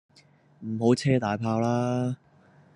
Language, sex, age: Cantonese, male, 19-29